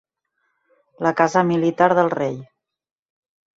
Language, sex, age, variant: Catalan, female, 40-49, Central